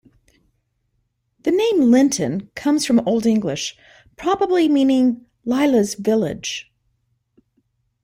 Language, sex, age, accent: English, female, 50-59, United States English